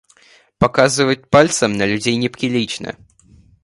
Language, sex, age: Russian, male, under 19